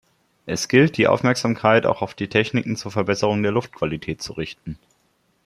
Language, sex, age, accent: German, male, 30-39, Deutschland Deutsch